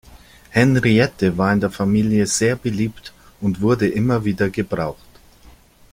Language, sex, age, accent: German, male, 40-49, Deutschland Deutsch